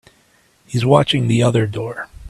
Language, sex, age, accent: English, male, 40-49, United States English